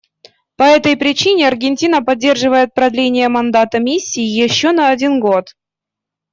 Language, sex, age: Russian, female, 19-29